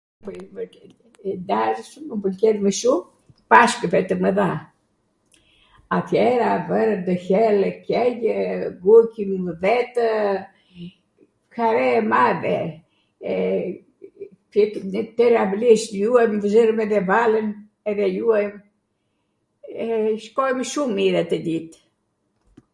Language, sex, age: Arvanitika Albanian, female, 70-79